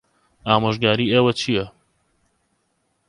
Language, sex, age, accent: Central Kurdish, male, 19-29, سۆرانی